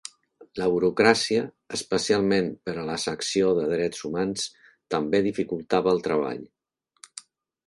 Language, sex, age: Catalan, male, 60-69